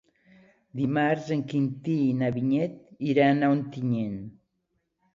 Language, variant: Catalan, Nord-Occidental